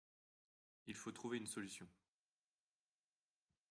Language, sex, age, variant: French, male, 19-29, Français de métropole